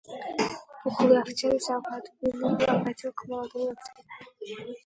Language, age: Russian, under 19